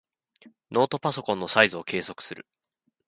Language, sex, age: Japanese, male, 19-29